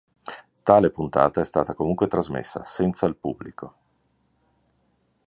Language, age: Italian, 50-59